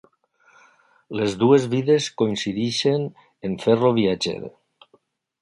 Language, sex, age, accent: Catalan, male, 60-69, valencià